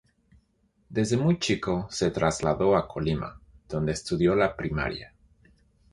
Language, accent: Spanish, México